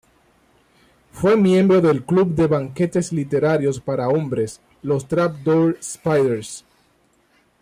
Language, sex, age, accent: Spanish, male, 30-39, Caribe: Cuba, Venezuela, Puerto Rico, República Dominicana, Panamá, Colombia caribeña, México caribeño, Costa del golfo de México